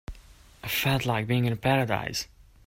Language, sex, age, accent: English, male, 19-29, United States English